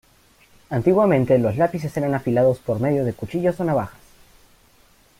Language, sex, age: Spanish, male, under 19